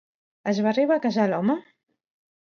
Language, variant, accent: Catalan, Central, central